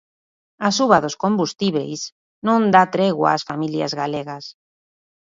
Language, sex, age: Galician, female, 40-49